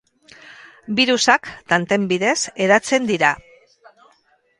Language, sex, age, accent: Basque, female, 50-59, Erdialdekoa edo Nafarra (Gipuzkoa, Nafarroa)